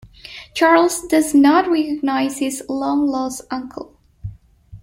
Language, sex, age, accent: English, female, 19-29, United States English